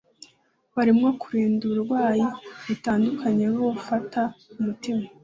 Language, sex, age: Kinyarwanda, female, 19-29